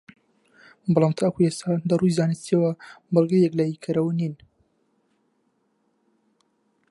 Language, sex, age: Central Kurdish, male, 19-29